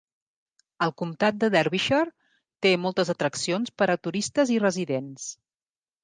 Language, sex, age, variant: Catalan, female, 40-49, Central